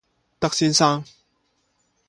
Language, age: Chinese, 30-39